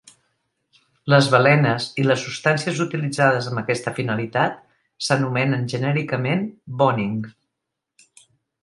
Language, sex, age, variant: Catalan, female, 60-69, Central